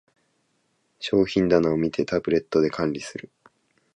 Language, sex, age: Japanese, male, 19-29